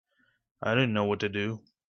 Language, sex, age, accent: English, male, 19-29, United States English